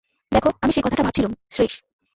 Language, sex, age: Bengali, female, 19-29